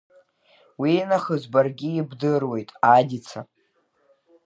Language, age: Abkhazian, under 19